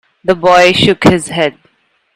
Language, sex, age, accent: English, female, 19-29, India and South Asia (India, Pakistan, Sri Lanka)